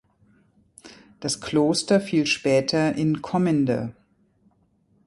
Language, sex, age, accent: German, female, 50-59, Deutschland Deutsch